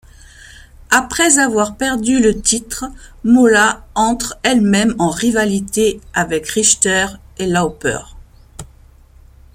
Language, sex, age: French, female, 50-59